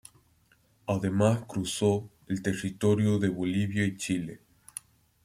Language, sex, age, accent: Spanish, male, under 19, Andino-Pacífico: Colombia, Perú, Ecuador, oeste de Bolivia y Venezuela andina